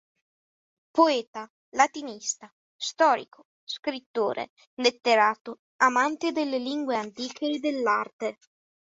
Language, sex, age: Italian, male, under 19